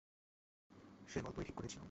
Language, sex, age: Bengali, male, 19-29